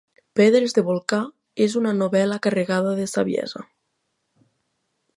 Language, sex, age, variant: Catalan, female, 19-29, Nord-Occidental